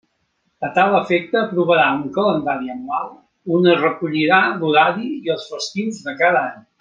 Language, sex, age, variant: Catalan, male, 60-69, Central